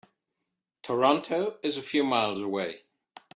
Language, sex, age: English, male, 30-39